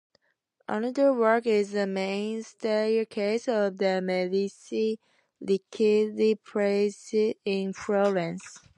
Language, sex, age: English, female, 19-29